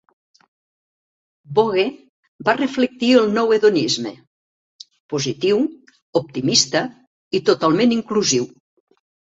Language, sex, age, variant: Catalan, female, 60-69, Central